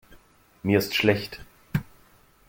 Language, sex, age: German, male, 40-49